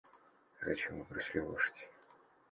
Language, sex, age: Russian, male, 19-29